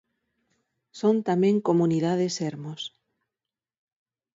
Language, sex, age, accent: Galician, female, 40-49, Normativo (estándar)